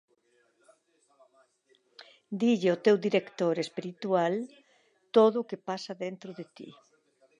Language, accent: Galician, Normativo (estándar)